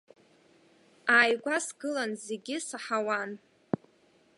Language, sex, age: Abkhazian, female, under 19